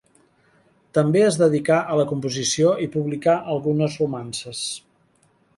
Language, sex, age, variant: Catalan, male, 50-59, Central